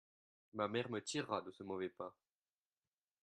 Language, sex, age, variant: French, male, 19-29, Français de métropole